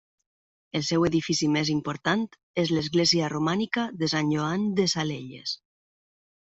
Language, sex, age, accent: Catalan, female, 40-49, valencià